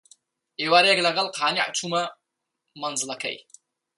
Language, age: Central Kurdish, 19-29